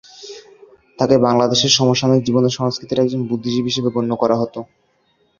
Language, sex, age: Bengali, male, 19-29